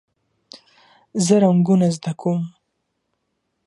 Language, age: Pashto, 19-29